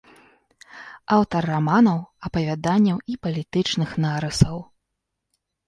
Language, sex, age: Belarusian, female, 19-29